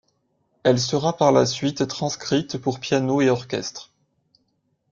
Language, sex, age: French, male, 19-29